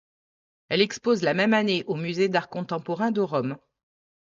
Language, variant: French, Français de métropole